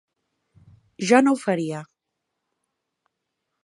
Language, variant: Catalan, Central